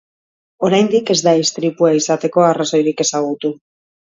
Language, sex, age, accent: Basque, female, 40-49, Mendebalekoa (Araba, Bizkaia, Gipuzkoako mendebaleko herri batzuk)